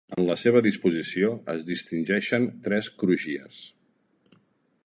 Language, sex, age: Catalan, male, 40-49